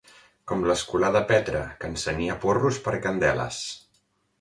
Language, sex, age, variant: Catalan, male, 40-49, Central